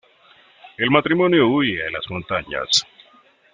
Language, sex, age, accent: Spanish, male, 30-39, América central